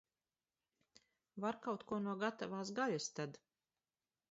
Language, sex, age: Latvian, female, 40-49